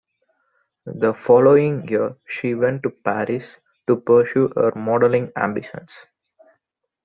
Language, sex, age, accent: English, male, 19-29, India and South Asia (India, Pakistan, Sri Lanka)